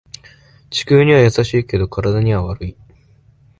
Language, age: Japanese, 19-29